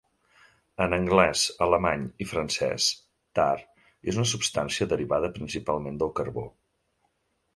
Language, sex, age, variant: Catalan, male, 40-49, Central